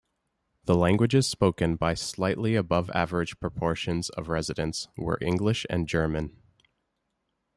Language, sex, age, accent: English, male, 19-29, Canadian English